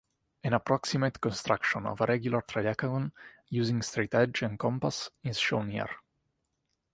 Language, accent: English, United States English